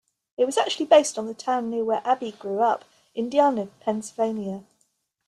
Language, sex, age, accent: English, female, 50-59, England English